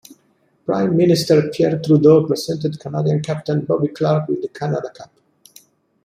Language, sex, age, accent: English, male, 60-69, United States English